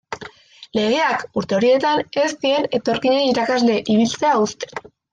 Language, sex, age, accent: Basque, female, under 19, Erdialdekoa edo Nafarra (Gipuzkoa, Nafarroa)